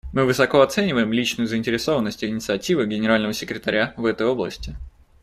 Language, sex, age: Russian, male, 19-29